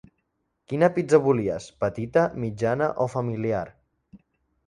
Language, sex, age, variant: Catalan, male, under 19, Central